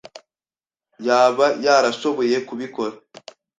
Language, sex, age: Kinyarwanda, male, 19-29